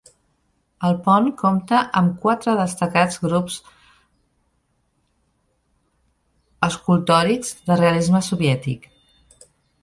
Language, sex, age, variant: Catalan, female, 50-59, Central